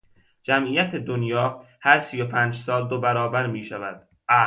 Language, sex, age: Persian, male, 19-29